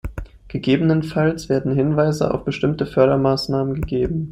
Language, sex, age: German, male, 19-29